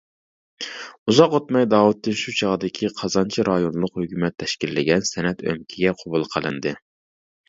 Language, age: Uyghur, 40-49